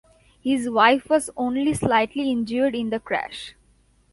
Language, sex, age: English, female, 19-29